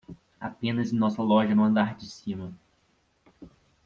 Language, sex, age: Portuguese, male, 19-29